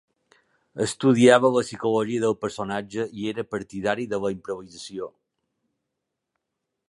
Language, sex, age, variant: Catalan, male, 40-49, Balear